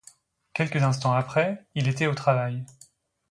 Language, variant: French, Français de métropole